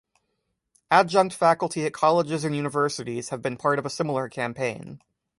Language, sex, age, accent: English, male, 30-39, United States English